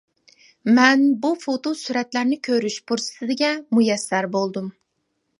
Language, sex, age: Uyghur, female, 30-39